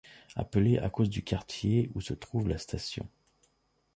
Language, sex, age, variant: French, male, 30-39, Français de métropole